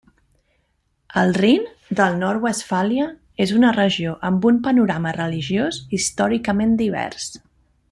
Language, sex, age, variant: Catalan, female, 30-39, Central